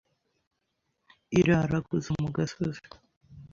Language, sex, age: Kinyarwanda, male, under 19